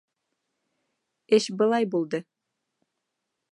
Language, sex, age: Bashkir, female, 19-29